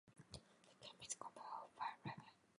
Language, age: English, 19-29